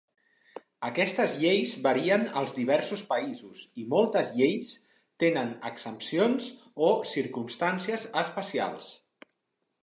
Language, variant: Catalan, Central